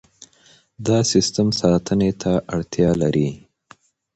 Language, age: Pashto, 30-39